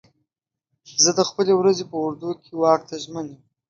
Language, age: Pashto, 19-29